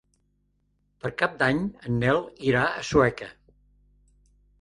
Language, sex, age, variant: Catalan, male, 80-89, Central